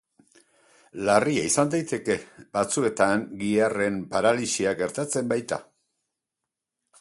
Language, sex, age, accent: Basque, male, 70-79, Erdialdekoa edo Nafarra (Gipuzkoa, Nafarroa)